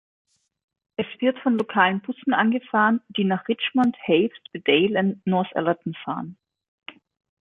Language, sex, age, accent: German, female, 40-49, Österreichisches Deutsch